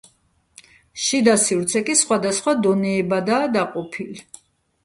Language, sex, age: Georgian, female, 40-49